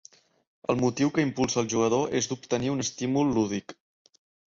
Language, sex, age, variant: Catalan, male, 19-29, Central